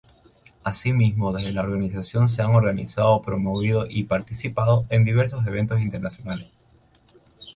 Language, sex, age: Spanish, male, 19-29